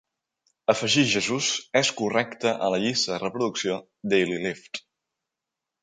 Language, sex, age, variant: Catalan, male, 19-29, Balear